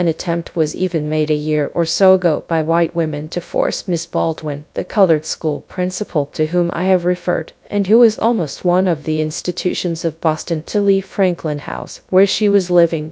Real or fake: fake